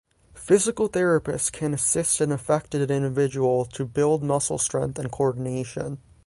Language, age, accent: English, 19-29, United States English